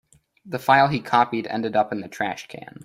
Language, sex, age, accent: English, male, under 19, United States English